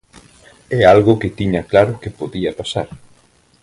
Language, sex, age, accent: Galician, male, 50-59, Normativo (estándar)